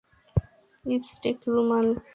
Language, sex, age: Bengali, female, 19-29